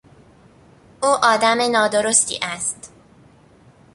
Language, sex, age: Persian, female, under 19